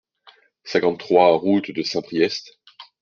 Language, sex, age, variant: French, male, 19-29, Français de métropole